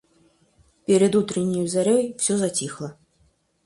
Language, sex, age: Russian, female, 19-29